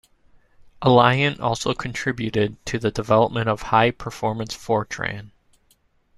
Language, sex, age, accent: English, male, 30-39, United States English